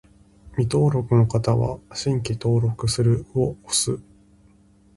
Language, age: Japanese, 19-29